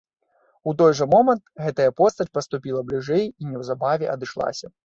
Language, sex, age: Belarusian, male, 30-39